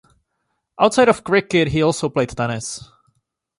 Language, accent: English, Czech